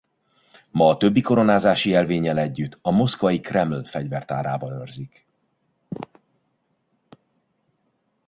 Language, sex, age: Hungarian, male, 40-49